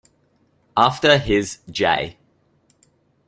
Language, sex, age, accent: English, male, 19-29, Australian English